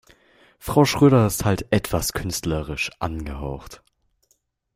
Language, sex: German, male